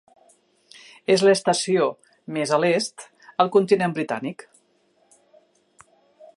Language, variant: Catalan, Central